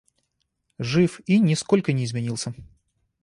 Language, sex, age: Russian, male, 30-39